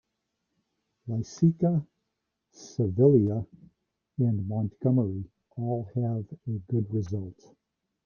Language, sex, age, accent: English, male, 60-69, United States English